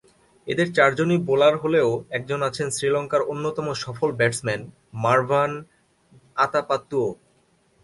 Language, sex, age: Bengali, male, 19-29